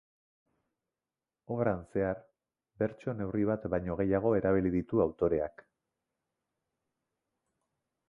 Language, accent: Basque, Erdialdekoa edo Nafarra (Gipuzkoa, Nafarroa)